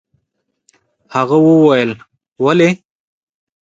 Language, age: Pashto, 19-29